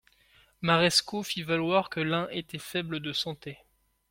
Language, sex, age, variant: French, male, 19-29, Français de métropole